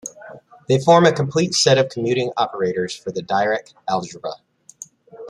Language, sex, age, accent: English, male, 40-49, United States English